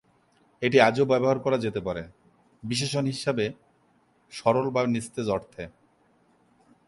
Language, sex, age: Bengali, male, 30-39